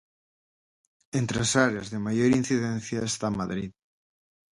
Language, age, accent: Galician, 30-39, Normativo (estándar)